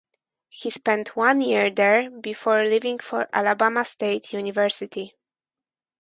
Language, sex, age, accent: English, female, 19-29, Slavic